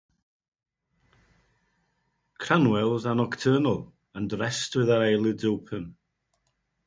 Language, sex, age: English, male, 50-59